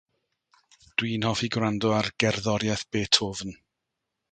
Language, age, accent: Welsh, 50-59, Y Deyrnas Unedig Cymraeg